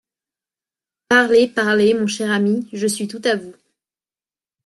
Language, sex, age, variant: French, female, 19-29, Français de métropole